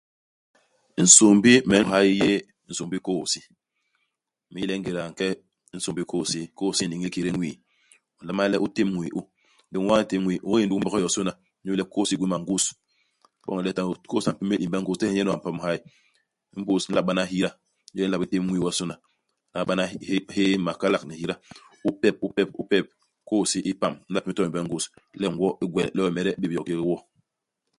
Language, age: Basaa, 40-49